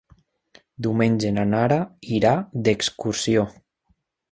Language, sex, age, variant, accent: Catalan, male, 19-29, Valencià meridional, valencià